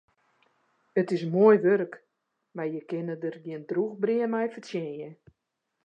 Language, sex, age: Western Frisian, female, 40-49